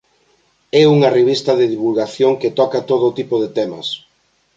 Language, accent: Galician, Normativo (estándar)